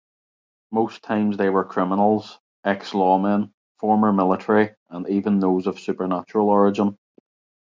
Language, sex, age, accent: English, male, 40-49, Northern Irish